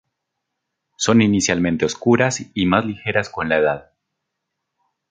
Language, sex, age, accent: Spanish, male, 30-39, Andino-Pacífico: Colombia, Perú, Ecuador, oeste de Bolivia y Venezuela andina